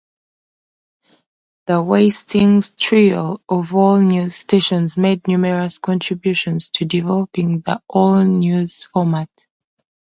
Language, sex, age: English, female, 19-29